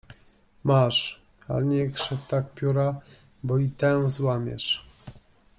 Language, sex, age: Polish, male, 40-49